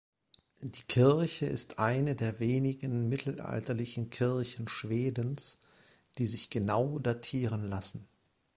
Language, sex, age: German, male, 40-49